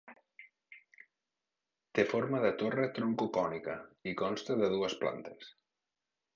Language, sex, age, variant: Catalan, male, 40-49, Central